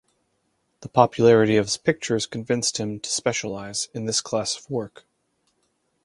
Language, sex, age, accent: English, male, 30-39, United States English